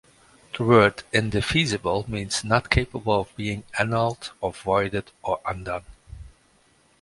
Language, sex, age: English, male, 50-59